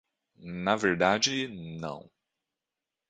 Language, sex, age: Portuguese, male, 30-39